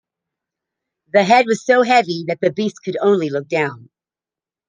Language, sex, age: English, female, 40-49